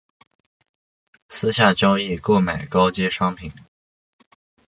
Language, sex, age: Chinese, male, under 19